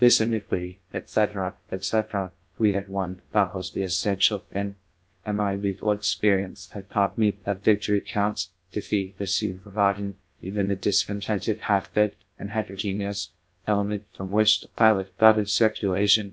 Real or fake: fake